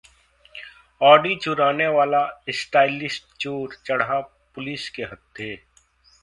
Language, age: Hindi, 40-49